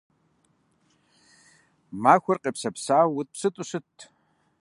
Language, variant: Kabardian, Адыгэбзэ (Къэбэрдей, Кирил, псоми зэдай)